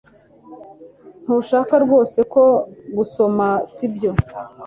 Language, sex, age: Kinyarwanda, female, 40-49